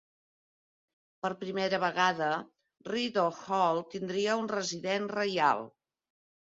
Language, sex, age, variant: Catalan, female, 60-69, Central